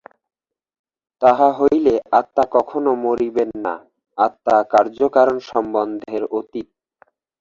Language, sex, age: Bengali, male, 40-49